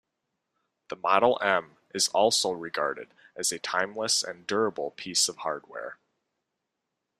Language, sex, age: English, male, 19-29